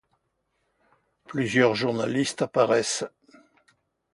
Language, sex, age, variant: French, male, 80-89, Français de métropole